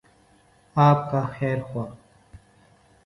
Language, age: Urdu, 19-29